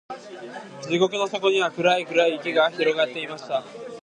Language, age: Japanese, 19-29